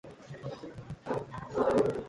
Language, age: English, 19-29